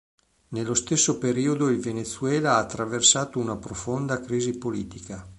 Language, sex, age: Italian, male, 50-59